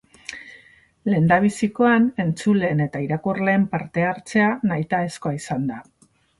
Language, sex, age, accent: Basque, female, 40-49, Mendebalekoa (Araba, Bizkaia, Gipuzkoako mendebaleko herri batzuk)